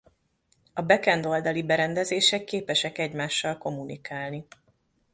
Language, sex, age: Hungarian, female, 30-39